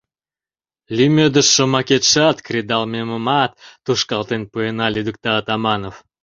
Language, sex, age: Mari, male, 30-39